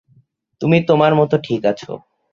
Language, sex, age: Bengali, male, 19-29